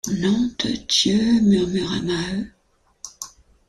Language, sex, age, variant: French, female, 50-59, Français de métropole